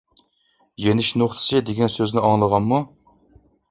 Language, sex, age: Uyghur, male, 40-49